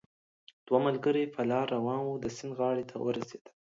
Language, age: Pashto, under 19